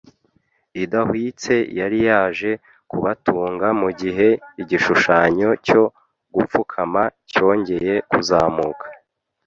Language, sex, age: Kinyarwanda, male, 19-29